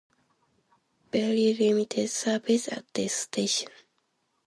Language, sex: English, female